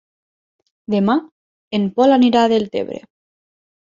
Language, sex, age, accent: Catalan, female, 19-29, Lleidatà